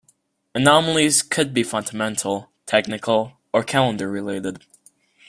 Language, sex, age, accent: English, male, under 19, United States English